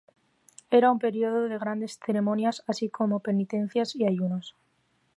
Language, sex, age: Spanish, female, under 19